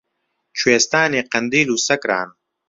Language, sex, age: Central Kurdish, male, 19-29